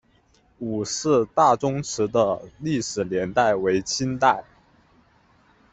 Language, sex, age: Chinese, male, 30-39